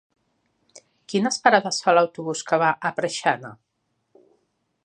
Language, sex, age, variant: Catalan, female, 50-59, Nord-Occidental